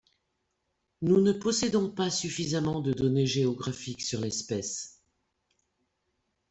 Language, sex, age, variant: French, female, 60-69, Français de métropole